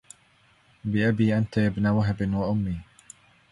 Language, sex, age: Arabic, male, 40-49